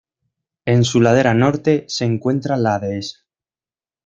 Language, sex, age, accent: Spanish, male, 19-29, España: Centro-Sur peninsular (Madrid, Toledo, Castilla-La Mancha)